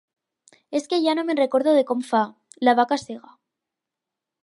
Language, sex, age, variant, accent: Catalan, female, under 19, Alacantí, aprenent (recent, des del castellà)